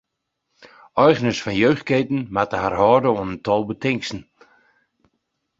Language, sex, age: Western Frisian, male, 50-59